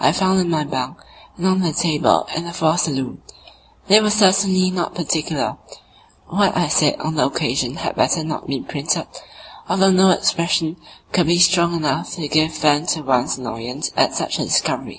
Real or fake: real